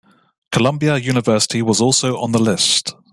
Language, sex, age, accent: English, male, 30-39, England English